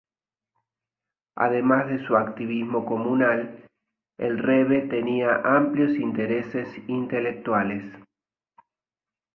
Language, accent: Spanish, Rioplatense: Argentina, Uruguay, este de Bolivia, Paraguay